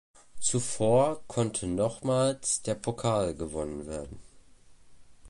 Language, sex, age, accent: German, male, under 19, Deutschland Deutsch